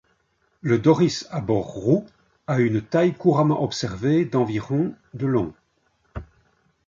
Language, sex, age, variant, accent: French, male, 60-69, Français d'Europe, Français de Belgique